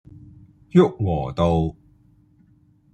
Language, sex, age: Cantonese, male, 30-39